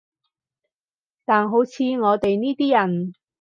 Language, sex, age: Cantonese, female, 30-39